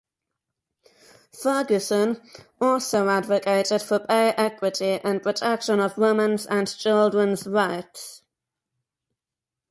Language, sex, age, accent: English, male, under 19, England English